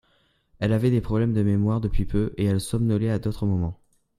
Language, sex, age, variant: French, male, under 19, Français de métropole